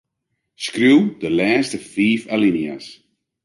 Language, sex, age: Western Frisian, male, 50-59